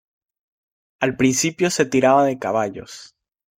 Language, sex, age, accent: Spanish, male, 30-39, Caribe: Cuba, Venezuela, Puerto Rico, República Dominicana, Panamá, Colombia caribeña, México caribeño, Costa del golfo de México